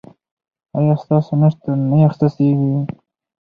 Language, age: Pashto, 19-29